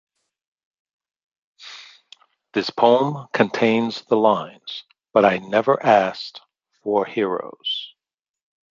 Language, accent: English, United States English